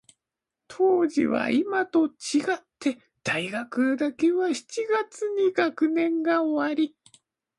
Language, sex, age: Japanese, male, 50-59